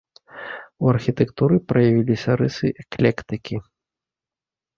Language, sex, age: Belarusian, male, 40-49